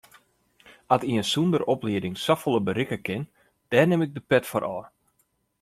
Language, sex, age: Western Frisian, male, 30-39